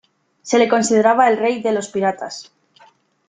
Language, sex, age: Spanish, female, 19-29